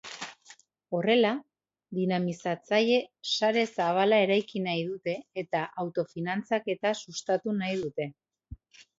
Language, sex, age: Basque, female, 30-39